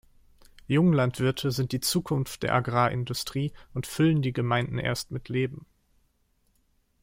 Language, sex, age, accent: German, male, 19-29, Deutschland Deutsch